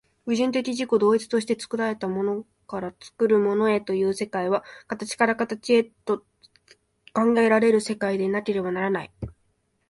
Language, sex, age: Japanese, female, 19-29